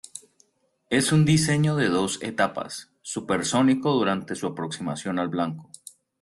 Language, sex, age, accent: Spanish, male, 30-39, Caribe: Cuba, Venezuela, Puerto Rico, República Dominicana, Panamá, Colombia caribeña, México caribeño, Costa del golfo de México